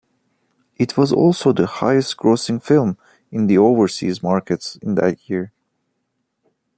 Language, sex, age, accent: English, male, 19-29, United States English